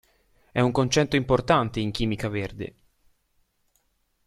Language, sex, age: Italian, male, under 19